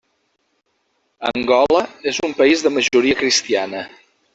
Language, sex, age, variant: Catalan, male, 40-49, Central